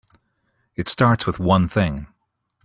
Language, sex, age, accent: English, male, 40-49, Canadian English